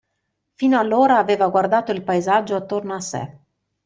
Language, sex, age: Italian, female, 40-49